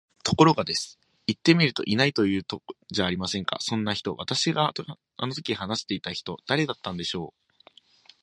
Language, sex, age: Japanese, male, 19-29